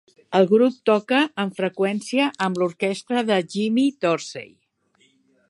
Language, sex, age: Catalan, female, 70-79